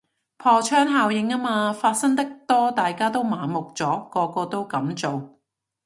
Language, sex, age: Cantonese, female, 40-49